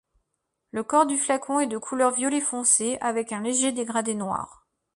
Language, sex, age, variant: French, female, 40-49, Français de métropole